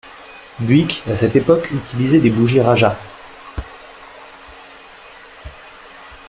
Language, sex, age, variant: French, male, 30-39, Français de métropole